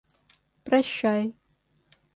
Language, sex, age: Russian, female, 30-39